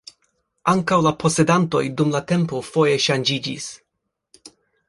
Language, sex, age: Esperanto, male, 30-39